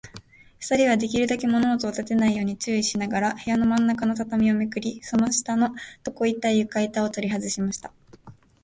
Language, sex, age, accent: Japanese, female, 19-29, 標準語